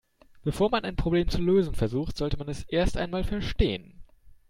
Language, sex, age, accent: German, male, 19-29, Deutschland Deutsch